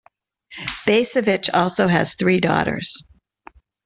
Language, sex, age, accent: English, female, 50-59, United States English